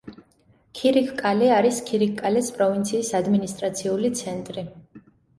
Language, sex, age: Georgian, female, 19-29